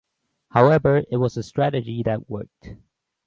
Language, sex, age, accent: English, male, 30-39, United States English